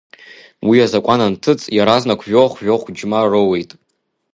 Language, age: Abkhazian, under 19